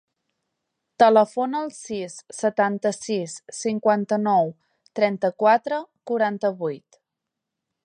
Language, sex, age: Catalan, female, 19-29